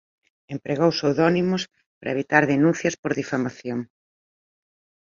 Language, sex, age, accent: Galician, female, 50-59, Normativo (estándar)